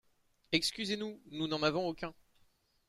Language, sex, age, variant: French, male, 30-39, Français de métropole